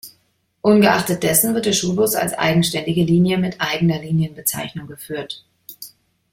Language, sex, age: German, female, 30-39